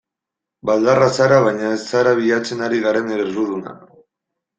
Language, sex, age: Basque, male, 19-29